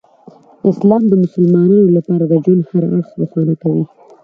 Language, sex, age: Pashto, female, 30-39